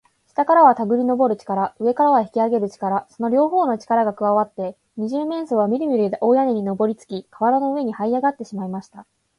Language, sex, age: Japanese, female, 19-29